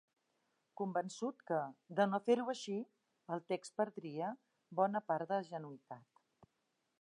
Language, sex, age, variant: Catalan, female, 60-69, Central